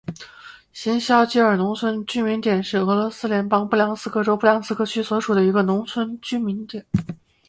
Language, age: Chinese, 19-29